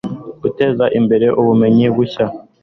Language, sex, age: Kinyarwanda, male, under 19